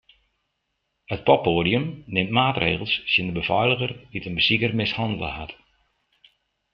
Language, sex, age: Western Frisian, male, 50-59